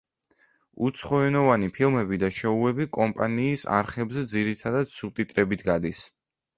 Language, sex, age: Georgian, male, under 19